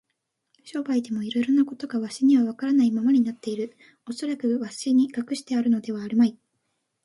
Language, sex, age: Japanese, female, under 19